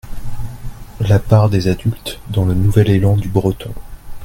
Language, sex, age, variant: French, male, 30-39, Français de métropole